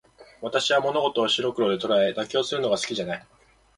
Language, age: Japanese, 19-29